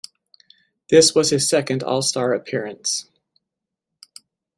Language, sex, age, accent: English, male, 40-49, United States English